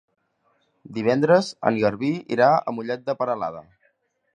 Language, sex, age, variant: Catalan, male, 19-29, Central